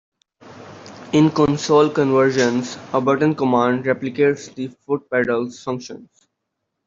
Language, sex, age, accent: English, male, under 19, India and South Asia (India, Pakistan, Sri Lanka)